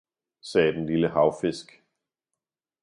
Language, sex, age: Danish, male, 40-49